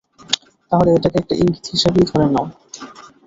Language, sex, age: Bengali, male, 19-29